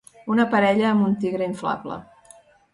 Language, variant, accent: Catalan, Central, central